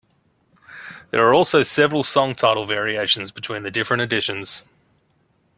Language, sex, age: English, male, 19-29